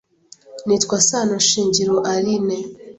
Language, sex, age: Kinyarwanda, female, 19-29